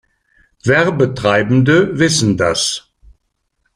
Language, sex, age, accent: German, male, 60-69, Deutschland Deutsch